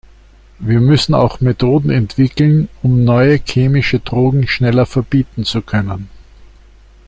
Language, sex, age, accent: German, male, 60-69, Österreichisches Deutsch